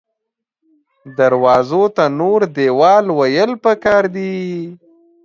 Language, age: Pashto, 19-29